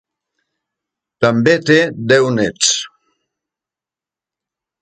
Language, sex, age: Catalan, male, 70-79